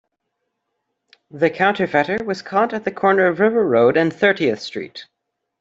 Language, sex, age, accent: English, male, under 19, United States English